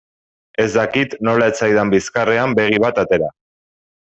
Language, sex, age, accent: Basque, male, 30-39, Erdialdekoa edo Nafarra (Gipuzkoa, Nafarroa)